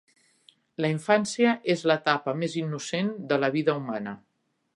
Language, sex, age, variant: Catalan, female, 50-59, Central